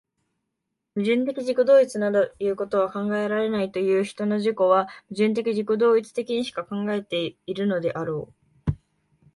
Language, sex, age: Japanese, female, 19-29